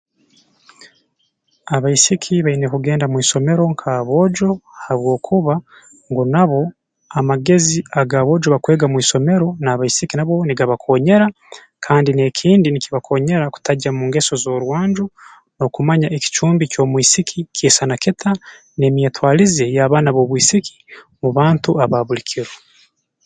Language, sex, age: Tooro, male, 19-29